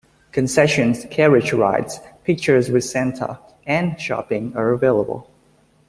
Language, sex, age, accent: English, male, 19-29, United States English